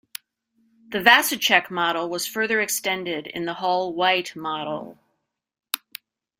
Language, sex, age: English, female, 50-59